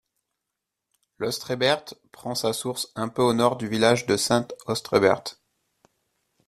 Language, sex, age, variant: French, male, 30-39, Français de métropole